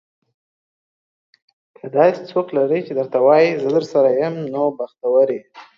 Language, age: Pashto, under 19